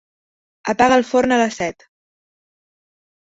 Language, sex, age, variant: Catalan, female, under 19, Central